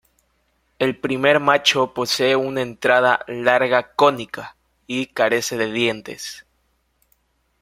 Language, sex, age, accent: Spanish, male, 19-29, América central